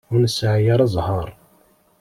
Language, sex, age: Kabyle, male, 19-29